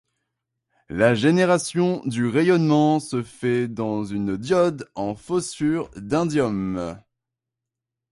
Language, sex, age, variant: French, male, 19-29, Français de métropole